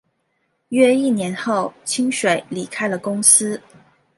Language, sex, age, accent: Chinese, female, 19-29, 出生地：黑龙江省